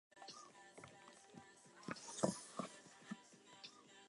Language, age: English, under 19